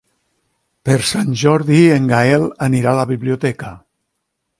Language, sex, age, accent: Catalan, male, 60-69, valencià